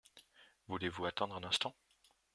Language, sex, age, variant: French, male, under 19, Français de métropole